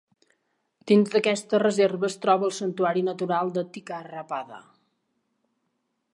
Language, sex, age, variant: Catalan, female, 40-49, Central